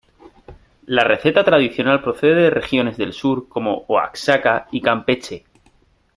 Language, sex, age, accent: Spanish, male, 30-39, España: Norte peninsular (Asturias, Castilla y León, Cantabria, País Vasco, Navarra, Aragón, La Rioja, Guadalajara, Cuenca)